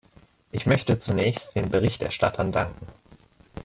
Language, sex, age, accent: German, male, 19-29, Deutschland Deutsch